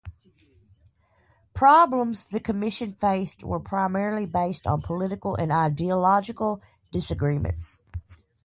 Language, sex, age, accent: English, female, 40-49, United States English